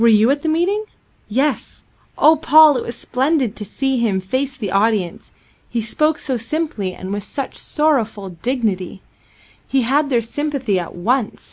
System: none